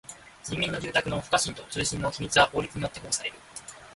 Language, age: Japanese, 19-29